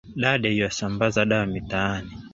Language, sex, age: Swahili, male, 30-39